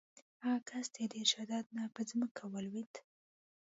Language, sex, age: Pashto, female, 19-29